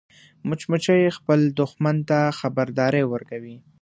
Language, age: Pashto, 19-29